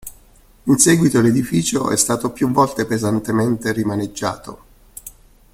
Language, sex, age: Italian, male, 60-69